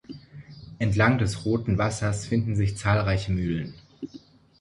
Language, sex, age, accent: German, male, 19-29, Deutschland Deutsch